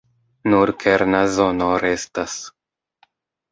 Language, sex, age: Esperanto, male, 30-39